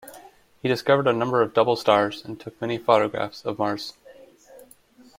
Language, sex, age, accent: English, male, 30-39, United States English